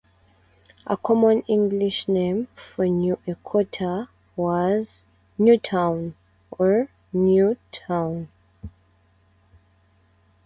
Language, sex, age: English, female, 19-29